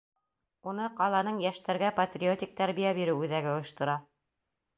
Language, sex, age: Bashkir, female, 40-49